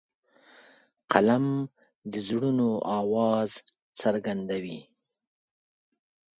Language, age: Pashto, 40-49